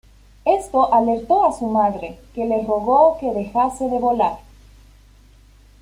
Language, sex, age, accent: Spanish, female, 30-39, Andino-Pacífico: Colombia, Perú, Ecuador, oeste de Bolivia y Venezuela andina